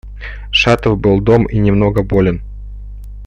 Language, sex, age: Russian, male, 30-39